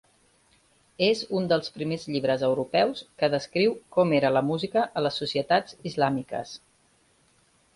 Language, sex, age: Catalan, female, 40-49